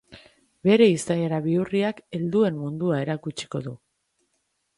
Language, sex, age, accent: Basque, female, 30-39, Erdialdekoa edo Nafarra (Gipuzkoa, Nafarroa)